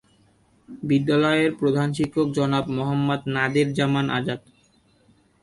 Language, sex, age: Bengali, male, 19-29